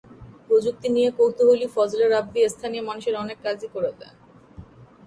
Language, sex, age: Bengali, female, 30-39